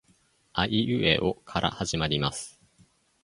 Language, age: Japanese, under 19